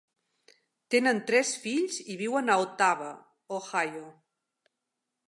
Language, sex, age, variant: Catalan, female, 50-59, Central